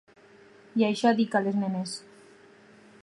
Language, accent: Catalan, valencià